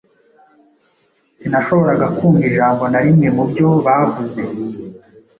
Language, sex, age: Kinyarwanda, male, 19-29